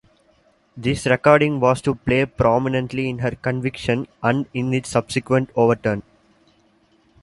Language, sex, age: English, male, under 19